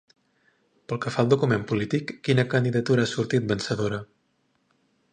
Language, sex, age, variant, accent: Catalan, male, 19-29, Central, central